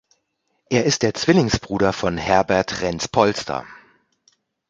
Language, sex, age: German, male, 40-49